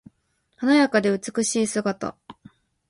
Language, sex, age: Japanese, female, 19-29